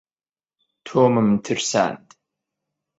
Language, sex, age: Central Kurdish, male, 19-29